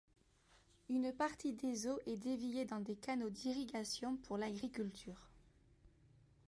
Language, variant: French, Français de métropole